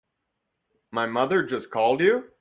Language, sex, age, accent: English, male, 19-29, United States English